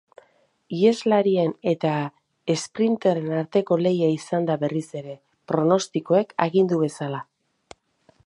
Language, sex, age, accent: Basque, female, 30-39, Mendebalekoa (Araba, Bizkaia, Gipuzkoako mendebaleko herri batzuk)